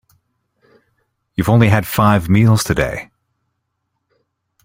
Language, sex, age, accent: English, male, 40-49, Canadian English